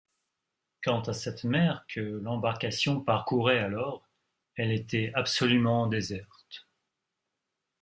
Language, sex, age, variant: French, male, 50-59, Français de métropole